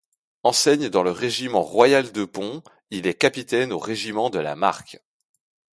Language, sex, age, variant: French, male, 40-49, Français de métropole